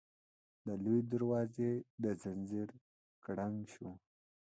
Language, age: Pashto, 19-29